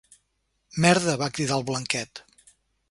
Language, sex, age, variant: Catalan, male, 60-69, Central